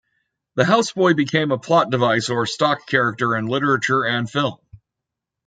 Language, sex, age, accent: English, male, 30-39, United States English